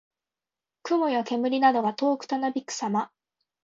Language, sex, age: Japanese, female, 19-29